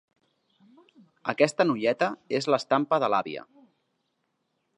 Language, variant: Catalan, Central